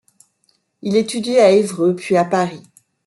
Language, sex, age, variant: French, female, 50-59, Français de métropole